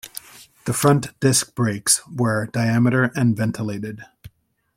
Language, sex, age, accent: English, male, 30-39, United States English